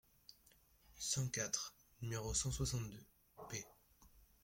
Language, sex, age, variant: French, male, under 19, Français de métropole